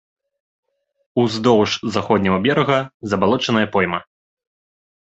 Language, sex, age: Belarusian, male, 19-29